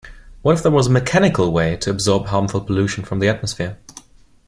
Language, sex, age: English, male, 19-29